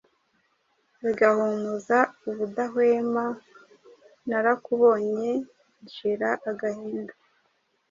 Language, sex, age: Kinyarwanda, female, 30-39